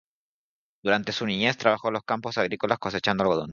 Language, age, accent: Spanish, 19-29, España: Centro-Sur peninsular (Madrid, Toledo, Castilla-La Mancha); España: Islas Canarias